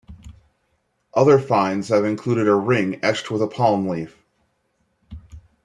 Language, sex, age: English, male, 40-49